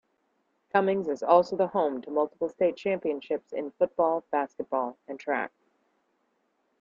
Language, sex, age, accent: English, female, 19-29, United States English